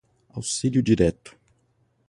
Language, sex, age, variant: Portuguese, male, 30-39, Portuguese (Brasil)